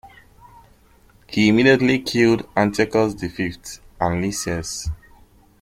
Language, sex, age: English, male, 19-29